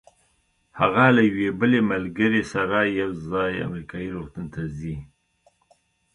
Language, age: Pashto, 60-69